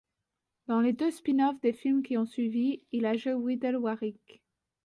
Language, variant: French, Français de métropole